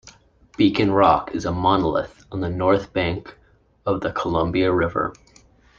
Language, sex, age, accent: English, male, 19-29, Canadian English